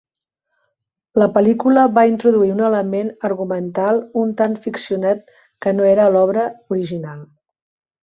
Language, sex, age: Catalan, female, 50-59